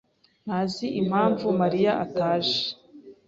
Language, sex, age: Kinyarwanda, female, 19-29